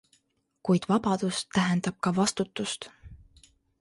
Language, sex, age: Estonian, female, 19-29